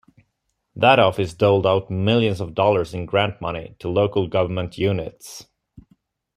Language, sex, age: English, male, 19-29